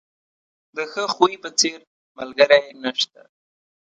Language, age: Pashto, 19-29